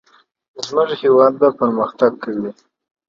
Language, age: Pashto, 19-29